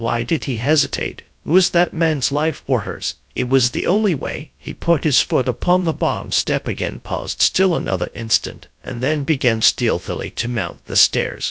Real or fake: fake